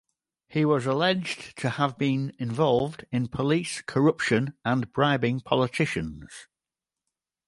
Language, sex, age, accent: English, male, 50-59, England English